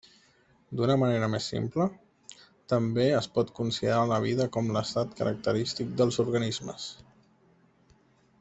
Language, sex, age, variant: Catalan, male, 30-39, Central